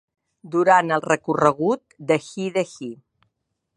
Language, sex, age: Catalan, female, 60-69